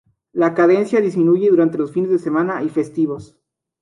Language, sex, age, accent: Spanish, male, 19-29, México